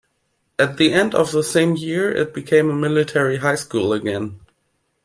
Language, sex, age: English, male, 19-29